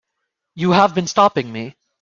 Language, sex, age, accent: English, male, 30-39, United States English